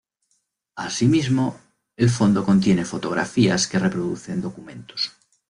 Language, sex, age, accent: Spanish, male, 30-39, España: Centro-Sur peninsular (Madrid, Toledo, Castilla-La Mancha)